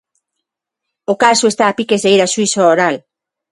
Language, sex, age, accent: Galician, female, 40-49, Atlántico (seseo e gheada); Neofalante